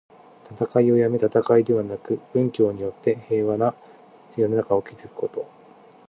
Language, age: Japanese, 30-39